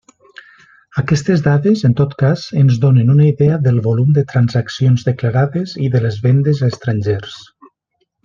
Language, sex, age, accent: Catalan, male, 40-49, valencià